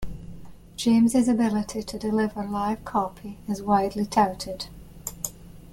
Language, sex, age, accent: English, female, 50-59, Scottish English